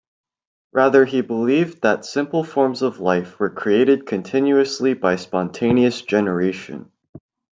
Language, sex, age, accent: English, male, 19-29, United States English